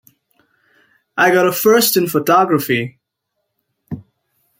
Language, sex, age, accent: English, male, 30-39, United States English